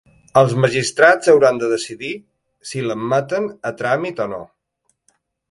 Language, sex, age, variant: Catalan, male, 40-49, Balear